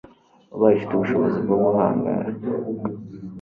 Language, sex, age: Kinyarwanda, male, 19-29